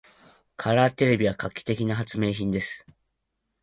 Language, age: Japanese, under 19